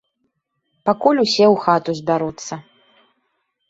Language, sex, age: Belarusian, female, 19-29